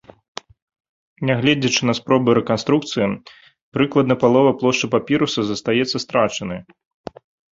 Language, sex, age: Belarusian, male, 30-39